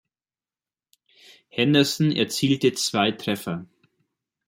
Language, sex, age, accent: German, male, 30-39, Deutschland Deutsch